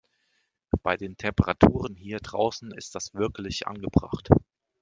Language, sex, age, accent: German, male, 30-39, Deutschland Deutsch